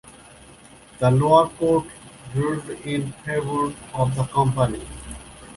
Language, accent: English, United States English